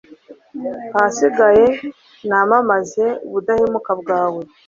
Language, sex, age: Kinyarwanda, male, 40-49